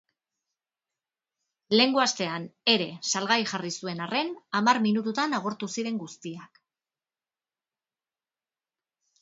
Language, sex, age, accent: Basque, female, 50-59, Mendebalekoa (Araba, Bizkaia, Gipuzkoako mendebaleko herri batzuk)